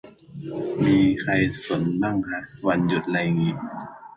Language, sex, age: Thai, male, 19-29